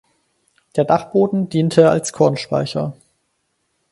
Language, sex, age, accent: German, male, under 19, Deutschland Deutsch